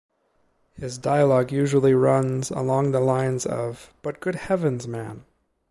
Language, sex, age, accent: English, male, 19-29, United States English